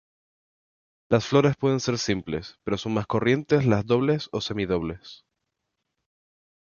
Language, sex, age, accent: Spanish, male, 19-29, España: Islas Canarias